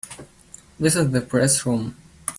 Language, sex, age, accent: English, male, under 19, United States English